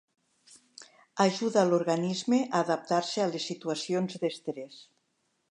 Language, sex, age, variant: Catalan, female, 60-69, Central